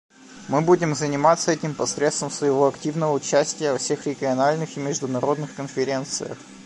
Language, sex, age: Russian, male, 19-29